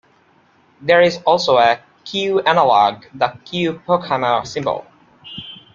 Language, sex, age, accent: English, male, 19-29, India and South Asia (India, Pakistan, Sri Lanka)